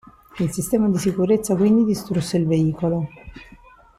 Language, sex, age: Italian, female, 50-59